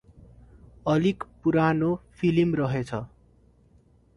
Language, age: Nepali, 19-29